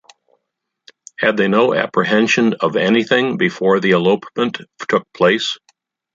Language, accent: English, United States English